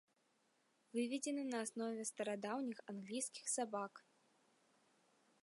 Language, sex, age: Belarusian, female, 19-29